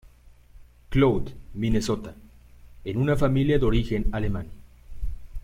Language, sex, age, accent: Spanish, male, 19-29, México